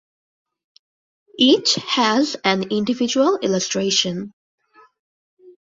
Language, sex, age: English, female, 19-29